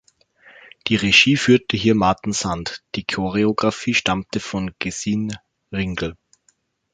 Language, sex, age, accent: German, male, 30-39, Österreichisches Deutsch